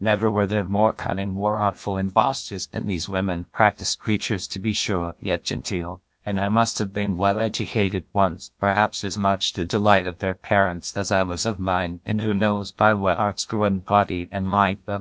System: TTS, GlowTTS